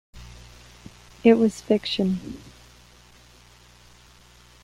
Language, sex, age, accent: English, female, 50-59, United States English